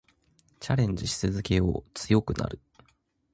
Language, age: Japanese, 19-29